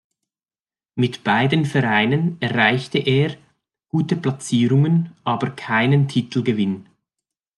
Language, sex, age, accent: German, male, 30-39, Schweizerdeutsch